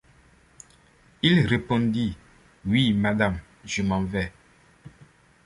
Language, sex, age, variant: French, male, 30-39, Français d'Afrique subsaharienne et des îles africaines